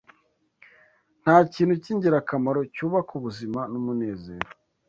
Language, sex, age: Kinyarwanda, male, 19-29